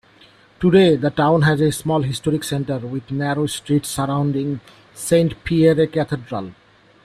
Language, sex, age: English, male, 40-49